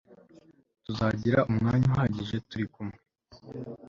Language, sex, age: Kinyarwanda, male, 19-29